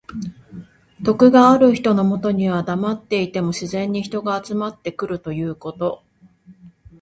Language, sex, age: Japanese, female, 40-49